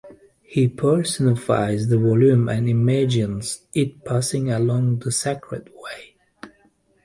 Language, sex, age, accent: English, male, 30-39, England English